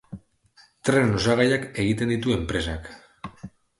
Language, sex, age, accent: Basque, male, 30-39, Mendebalekoa (Araba, Bizkaia, Gipuzkoako mendebaleko herri batzuk)